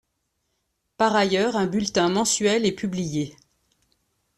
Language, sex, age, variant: French, female, 50-59, Français de métropole